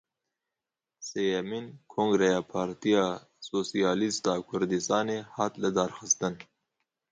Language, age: Kurdish, 19-29